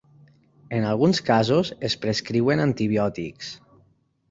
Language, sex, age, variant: Catalan, male, 30-39, Nord-Occidental